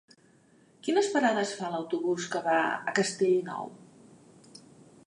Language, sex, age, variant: Catalan, female, 50-59, Central